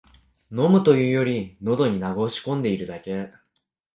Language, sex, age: Japanese, male, 19-29